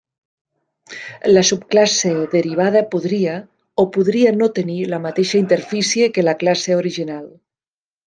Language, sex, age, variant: Catalan, female, 50-59, Nord-Occidental